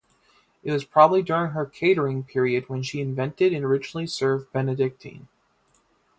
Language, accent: English, United States English